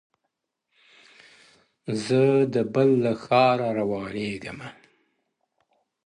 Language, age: Pashto, 50-59